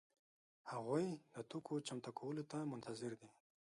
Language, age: Pashto, 19-29